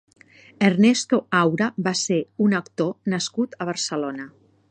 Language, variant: Catalan, Nord-Occidental